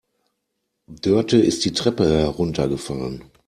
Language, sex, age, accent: German, male, 40-49, Deutschland Deutsch